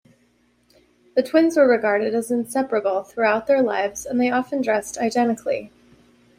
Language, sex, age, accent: English, female, 30-39, United States English